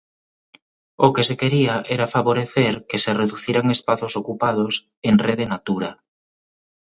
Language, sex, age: Galician, male, 30-39